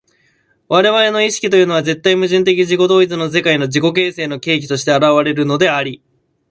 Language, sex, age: Japanese, male, 19-29